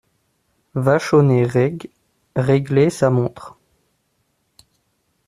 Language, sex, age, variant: French, male, 30-39, Français de métropole